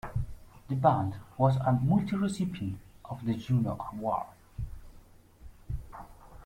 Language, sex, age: English, male, 30-39